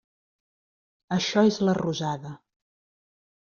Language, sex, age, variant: Catalan, female, 50-59, Central